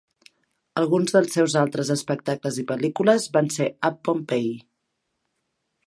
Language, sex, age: Catalan, female, 19-29